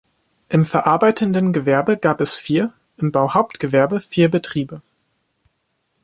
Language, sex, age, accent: German, male, 19-29, Deutschland Deutsch